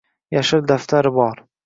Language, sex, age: Uzbek, male, 19-29